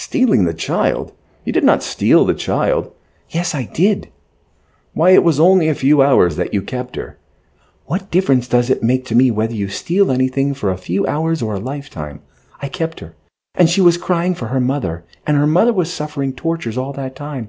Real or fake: real